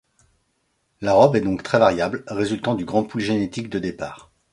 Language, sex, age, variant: French, male, 30-39, Français de métropole